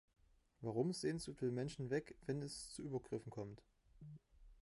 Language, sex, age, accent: German, male, 19-29, Deutschland Deutsch